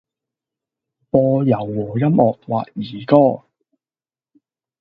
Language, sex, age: Cantonese, male, under 19